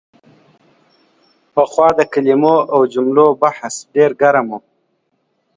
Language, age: Pashto, 30-39